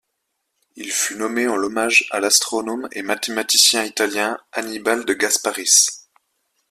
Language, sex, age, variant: French, male, 19-29, Français de métropole